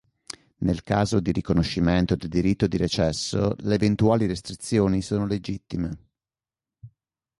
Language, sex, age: Italian, male, 30-39